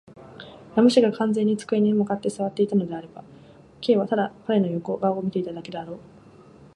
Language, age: Japanese, 19-29